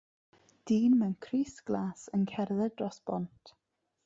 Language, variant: Welsh, South-Western Welsh